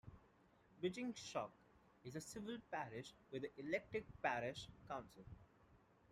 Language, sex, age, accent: English, male, 19-29, India and South Asia (India, Pakistan, Sri Lanka)